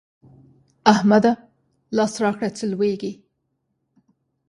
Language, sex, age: Pashto, female, 40-49